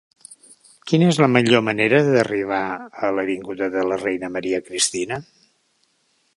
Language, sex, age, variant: Catalan, male, 60-69, Central